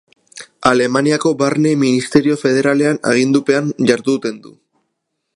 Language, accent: Basque, Erdialdekoa edo Nafarra (Gipuzkoa, Nafarroa)